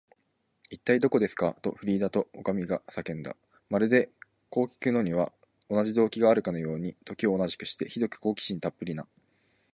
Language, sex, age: Japanese, male, 19-29